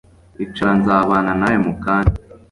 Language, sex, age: Kinyarwanda, male, under 19